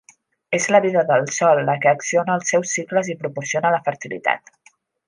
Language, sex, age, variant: Catalan, female, 30-39, Central